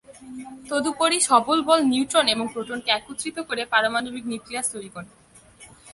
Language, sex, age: Bengali, female, under 19